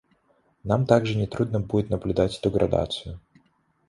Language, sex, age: Russian, male, 19-29